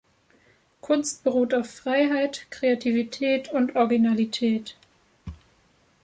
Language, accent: German, Deutschland Deutsch